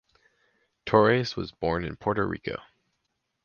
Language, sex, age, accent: English, male, 19-29, United States English